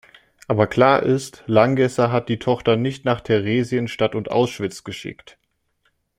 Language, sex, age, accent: German, male, under 19, Deutschland Deutsch